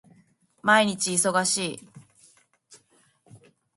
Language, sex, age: Japanese, female, 40-49